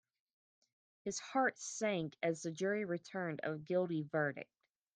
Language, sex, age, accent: English, female, 19-29, United States English